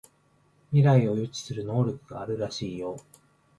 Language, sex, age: Japanese, male, 19-29